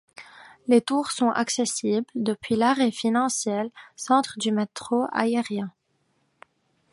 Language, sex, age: French, female, 19-29